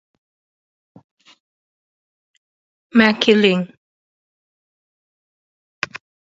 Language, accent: English, England English